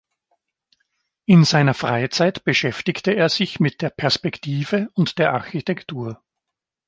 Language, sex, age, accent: German, male, 50-59, Österreichisches Deutsch